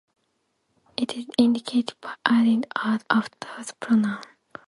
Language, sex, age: English, female, 19-29